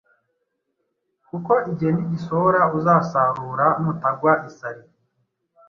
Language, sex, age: Kinyarwanda, male, 19-29